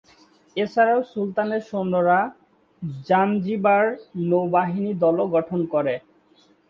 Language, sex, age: Bengali, male, 19-29